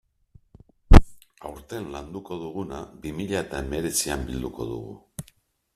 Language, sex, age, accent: Basque, male, 50-59, Mendebalekoa (Araba, Bizkaia, Gipuzkoako mendebaleko herri batzuk)